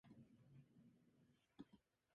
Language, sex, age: Japanese, male, 19-29